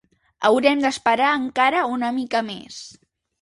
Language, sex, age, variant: Catalan, male, under 19, Central